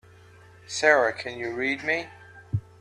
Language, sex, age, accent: English, male, 50-59, United States English